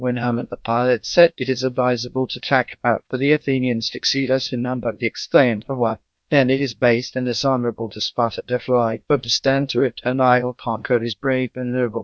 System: TTS, GlowTTS